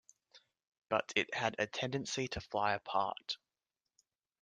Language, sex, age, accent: English, male, 19-29, Australian English